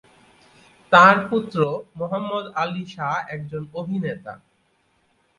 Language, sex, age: Bengali, male, 30-39